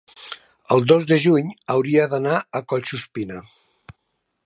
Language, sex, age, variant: Catalan, male, 60-69, Nord-Occidental